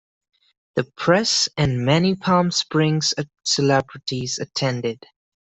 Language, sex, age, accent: English, male, 19-29, India and South Asia (India, Pakistan, Sri Lanka)